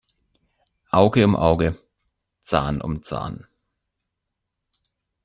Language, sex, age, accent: German, male, 19-29, Deutschland Deutsch